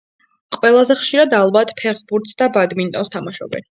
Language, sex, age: Georgian, female, 19-29